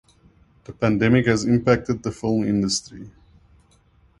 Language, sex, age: English, male, 40-49